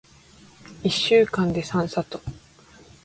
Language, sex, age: Japanese, female, 19-29